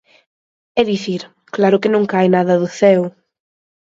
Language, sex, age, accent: Galician, female, 19-29, Central (gheada); Oriental (común en zona oriental)